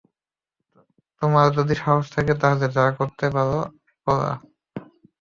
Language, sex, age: Bengali, male, 19-29